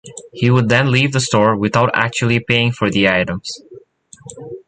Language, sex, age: English, male, 19-29